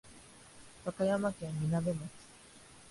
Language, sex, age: Japanese, female, 19-29